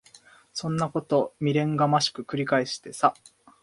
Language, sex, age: Japanese, male, 19-29